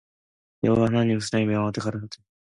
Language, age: Korean, 19-29